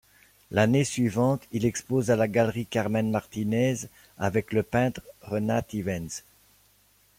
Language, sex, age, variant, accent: French, male, 50-59, Français d'Europe, Français de Belgique